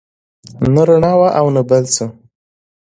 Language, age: Pashto, 19-29